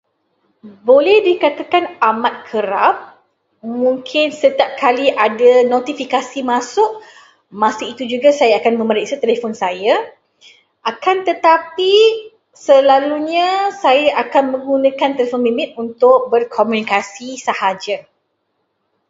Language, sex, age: Malay, female, 30-39